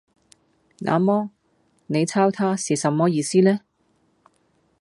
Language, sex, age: Cantonese, female, 40-49